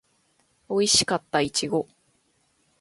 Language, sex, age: Japanese, female, 19-29